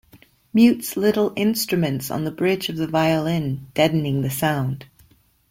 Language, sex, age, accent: English, female, 40-49, United States English